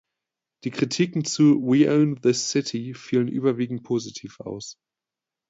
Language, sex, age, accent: German, male, 19-29, Deutschland Deutsch